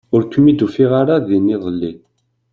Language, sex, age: Kabyle, male, 30-39